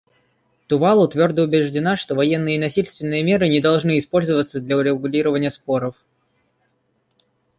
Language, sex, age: Russian, male, under 19